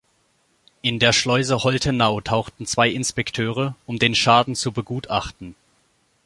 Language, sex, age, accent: German, male, 19-29, Deutschland Deutsch